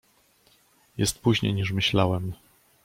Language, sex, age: Polish, male, 40-49